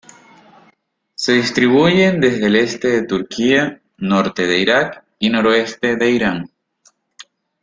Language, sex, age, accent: Spanish, male, 19-29, Caribe: Cuba, Venezuela, Puerto Rico, República Dominicana, Panamá, Colombia caribeña, México caribeño, Costa del golfo de México